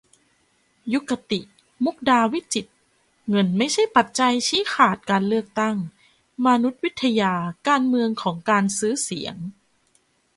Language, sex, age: Thai, female, 19-29